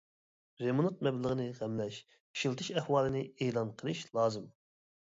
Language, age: Uyghur, 19-29